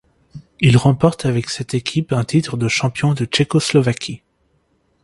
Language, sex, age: French, male, 19-29